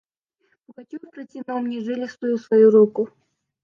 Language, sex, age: Russian, female, under 19